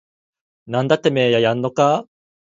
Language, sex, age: Japanese, male, 19-29